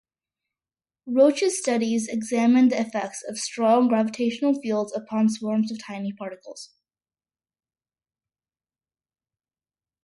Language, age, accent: English, under 19, United States English